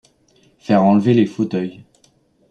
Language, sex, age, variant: French, male, under 19, Français de métropole